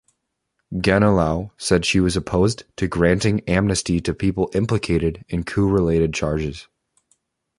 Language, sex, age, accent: English, male, 19-29, United States English